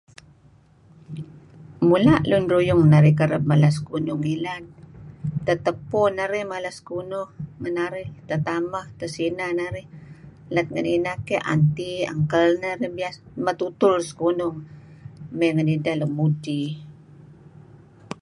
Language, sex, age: Kelabit, female, 60-69